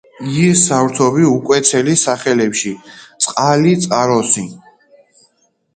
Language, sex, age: Georgian, female, 40-49